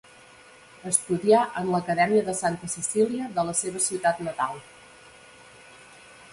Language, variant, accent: Catalan, Central, central